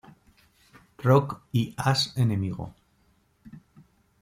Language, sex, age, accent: Spanish, male, 40-49, España: Norte peninsular (Asturias, Castilla y León, Cantabria, País Vasco, Navarra, Aragón, La Rioja, Guadalajara, Cuenca)